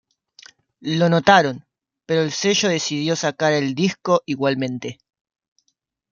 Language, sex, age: Spanish, male, 19-29